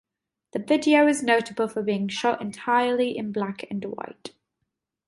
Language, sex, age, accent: English, female, 19-29, United States English